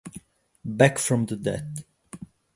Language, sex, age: Italian, male, 19-29